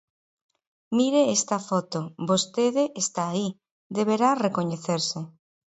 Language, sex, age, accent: Galician, female, 40-49, Central (gheada)